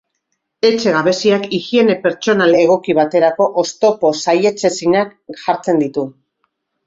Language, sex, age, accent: Basque, female, 50-59, Mendebalekoa (Araba, Bizkaia, Gipuzkoako mendebaleko herri batzuk)